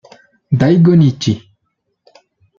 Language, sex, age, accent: Spanish, male, 19-29, Chileno: Chile, Cuyo